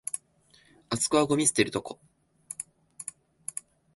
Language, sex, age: Japanese, male, 19-29